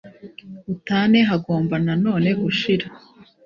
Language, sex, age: Kinyarwanda, female, 19-29